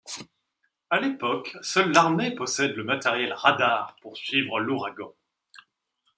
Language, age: French, 30-39